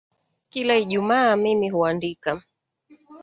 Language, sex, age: Swahili, female, 30-39